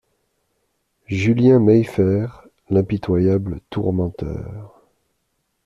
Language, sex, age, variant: French, male, 30-39, Français de métropole